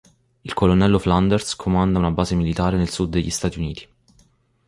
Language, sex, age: Italian, male, 19-29